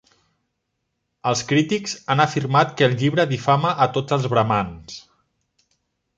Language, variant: Catalan, Central